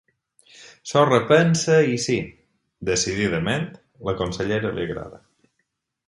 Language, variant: Catalan, Balear